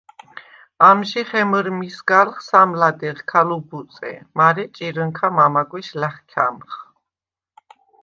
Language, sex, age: Svan, female, 50-59